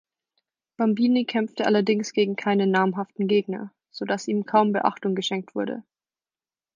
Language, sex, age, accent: German, female, 19-29, Deutschland Deutsch